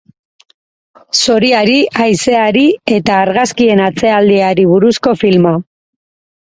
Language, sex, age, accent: Basque, female, 30-39, Mendebalekoa (Araba, Bizkaia, Gipuzkoako mendebaleko herri batzuk)